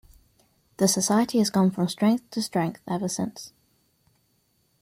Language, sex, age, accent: English, female, 19-29, England English